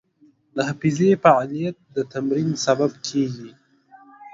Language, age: Pashto, 19-29